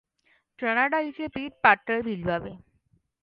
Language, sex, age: Marathi, female, under 19